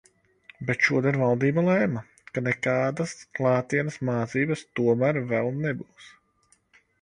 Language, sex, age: Latvian, male, 30-39